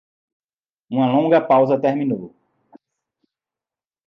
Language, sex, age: Portuguese, male, 19-29